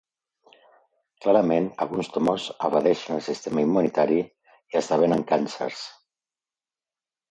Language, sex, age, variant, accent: Catalan, male, 50-59, Central, central